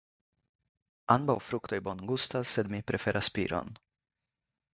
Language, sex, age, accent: Esperanto, male, 30-39, Internacia